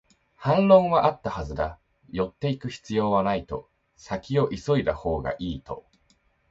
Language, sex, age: Japanese, male, 19-29